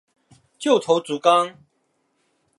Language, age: Chinese, 19-29